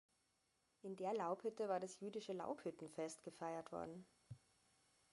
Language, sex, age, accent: German, female, 30-39, Österreichisches Deutsch